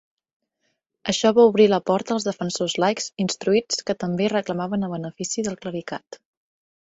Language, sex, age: Catalan, female, 19-29